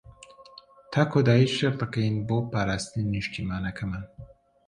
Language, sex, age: Central Kurdish, male, 19-29